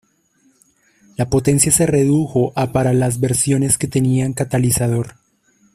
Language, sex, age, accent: Spanish, male, 19-29, Andino-Pacífico: Colombia, Perú, Ecuador, oeste de Bolivia y Venezuela andina